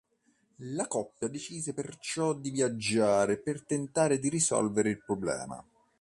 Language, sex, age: Italian, male, 30-39